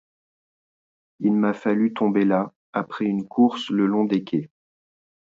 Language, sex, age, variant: French, male, 40-49, Français de métropole